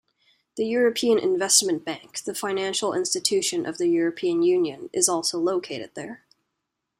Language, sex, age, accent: English, female, 19-29, Canadian English